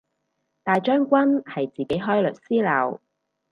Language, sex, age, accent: Cantonese, female, 30-39, 广州音